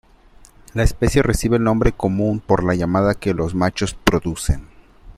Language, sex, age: Spanish, male, 19-29